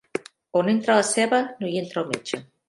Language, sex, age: Catalan, female, 50-59